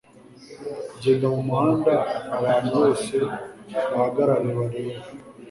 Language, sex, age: Kinyarwanda, male, 19-29